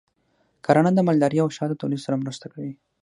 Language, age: Pashto, under 19